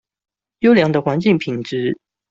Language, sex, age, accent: Chinese, male, 19-29, 出生地：新北市